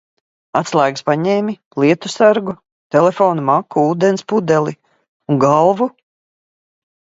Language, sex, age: Latvian, female, 50-59